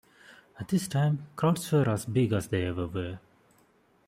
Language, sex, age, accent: English, male, 19-29, India and South Asia (India, Pakistan, Sri Lanka)